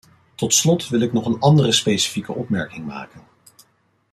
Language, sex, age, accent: Dutch, male, 40-49, Nederlands Nederlands